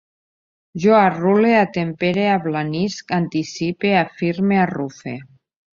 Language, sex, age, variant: Catalan, female, 50-59, Central